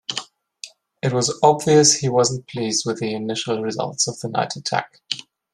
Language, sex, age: English, male, 19-29